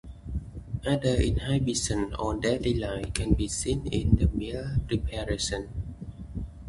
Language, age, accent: English, 30-39, United States English